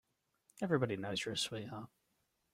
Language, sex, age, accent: English, male, 30-39, England English